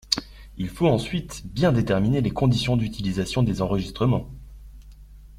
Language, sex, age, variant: French, male, 30-39, Français de métropole